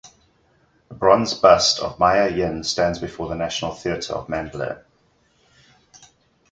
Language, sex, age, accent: English, male, 40-49, Southern African (South Africa, Zimbabwe, Namibia)